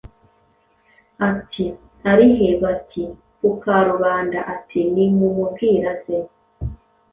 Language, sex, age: Kinyarwanda, female, 30-39